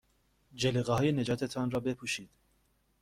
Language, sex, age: Persian, male, 19-29